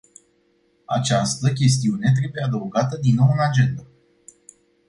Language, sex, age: Romanian, male, 19-29